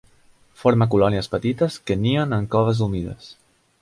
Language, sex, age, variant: Catalan, male, 19-29, Central